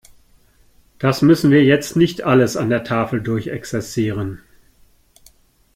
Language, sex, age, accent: German, male, 60-69, Deutschland Deutsch